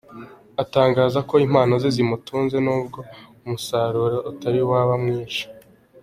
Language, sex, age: Kinyarwanda, male, 19-29